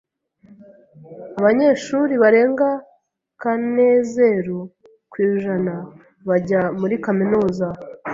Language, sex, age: Kinyarwanda, female, 19-29